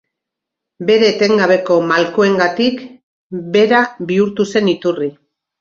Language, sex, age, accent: Basque, female, 50-59, Mendebalekoa (Araba, Bizkaia, Gipuzkoako mendebaleko herri batzuk)